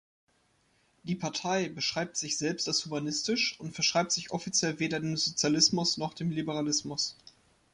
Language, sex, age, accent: German, male, 19-29, Deutschland Deutsch